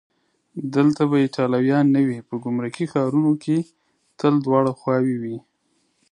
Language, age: Pashto, 30-39